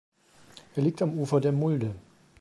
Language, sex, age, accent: German, male, 40-49, Deutschland Deutsch